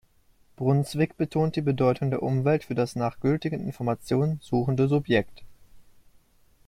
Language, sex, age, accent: German, male, 19-29, Deutschland Deutsch